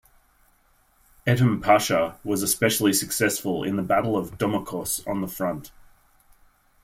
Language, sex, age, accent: English, male, 30-39, Australian English